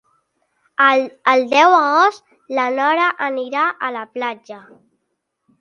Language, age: Catalan, under 19